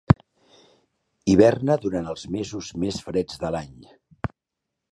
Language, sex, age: Catalan, male, 50-59